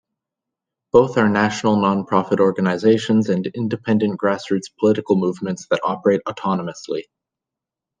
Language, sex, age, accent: English, male, 30-39, Canadian English